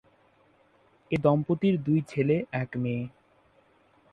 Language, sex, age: Bengali, male, under 19